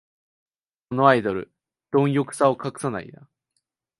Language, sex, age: Japanese, male, 19-29